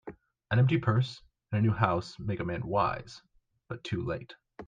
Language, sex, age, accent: English, male, under 19, United States English